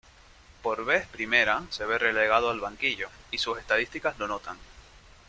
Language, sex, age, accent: Spanish, male, under 19, España: Islas Canarias